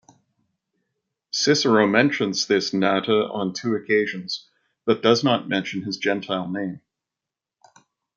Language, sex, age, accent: English, male, 40-49, Canadian English